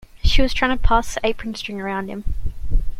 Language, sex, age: English, female, 19-29